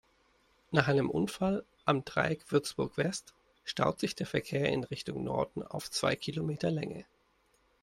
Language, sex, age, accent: German, male, 30-39, Deutschland Deutsch